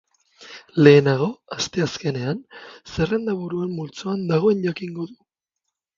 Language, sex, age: Basque, male, 30-39